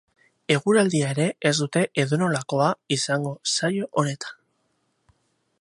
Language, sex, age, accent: Basque, male, 19-29, Mendebalekoa (Araba, Bizkaia, Gipuzkoako mendebaleko herri batzuk)